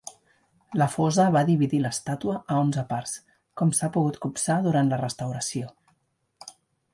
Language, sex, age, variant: Catalan, female, 40-49, Central